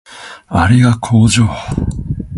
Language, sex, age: Japanese, male, 19-29